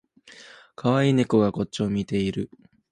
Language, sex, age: Japanese, male, under 19